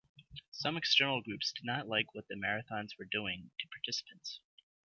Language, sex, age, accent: English, male, 30-39, United States English